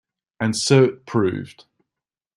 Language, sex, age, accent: English, male, 30-39, England English